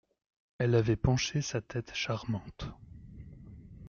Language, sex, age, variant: French, male, 19-29, Français de métropole